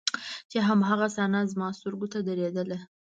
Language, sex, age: Pashto, female, 19-29